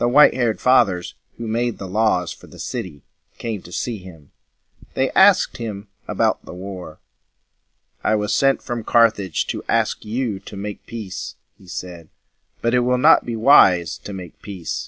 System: none